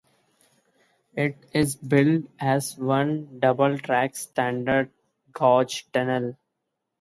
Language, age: English, 19-29